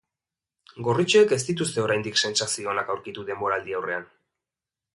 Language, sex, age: Basque, male, 19-29